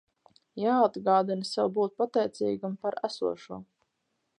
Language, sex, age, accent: Latvian, female, 30-39, bez akcenta